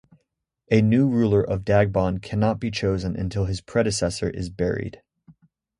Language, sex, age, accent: English, male, 19-29, United States English